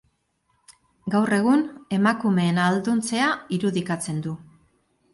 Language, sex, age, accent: Basque, female, 50-59, Mendebalekoa (Araba, Bizkaia, Gipuzkoako mendebaleko herri batzuk)